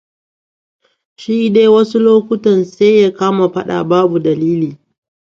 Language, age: Hausa, 19-29